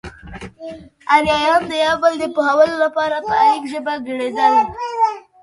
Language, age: Pashto, 19-29